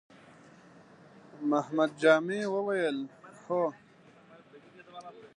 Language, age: Pashto, 19-29